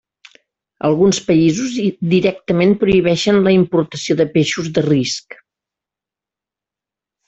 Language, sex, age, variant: Catalan, female, 60-69, Central